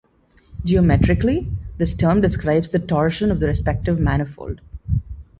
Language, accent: English, India and South Asia (India, Pakistan, Sri Lanka)